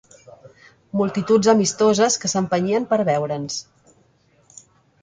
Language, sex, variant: Catalan, female, Central